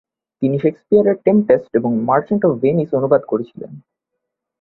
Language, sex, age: Bengali, male, 19-29